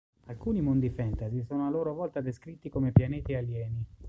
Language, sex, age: Italian, male, 30-39